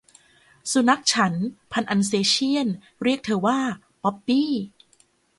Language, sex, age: Thai, female, 19-29